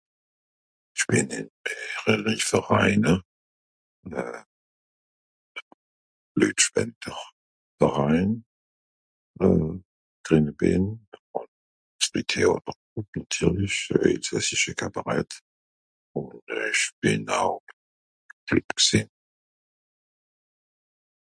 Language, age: Swiss German, 70-79